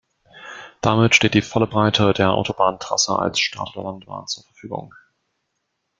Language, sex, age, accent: German, male, 19-29, Deutschland Deutsch